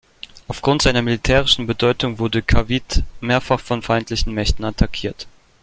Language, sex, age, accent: German, male, 19-29, Deutschland Deutsch